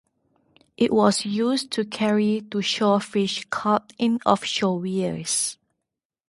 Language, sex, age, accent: English, female, 30-39, Malaysian English